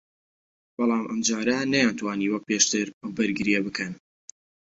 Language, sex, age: Central Kurdish, male, 19-29